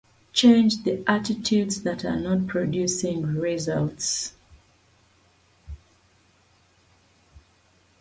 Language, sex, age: English, female, 30-39